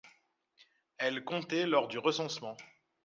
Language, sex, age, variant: French, male, 30-39, Français de métropole